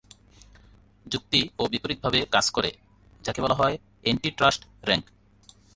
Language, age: Bengali, 30-39